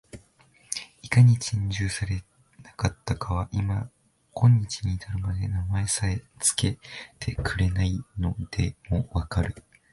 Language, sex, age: Japanese, male, 19-29